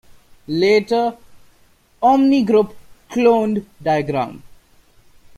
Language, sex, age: English, male, 19-29